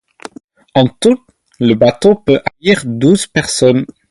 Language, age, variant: French, 19-29, Français d'Europe